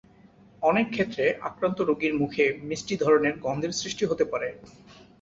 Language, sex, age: Bengali, male, 30-39